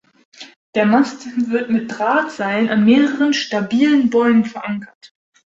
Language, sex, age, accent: German, female, 19-29, Deutschland Deutsch